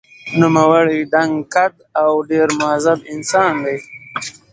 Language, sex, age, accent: Pashto, male, 19-29, معیاري پښتو